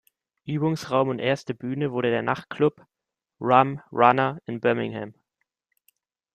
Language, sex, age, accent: German, male, 19-29, Deutschland Deutsch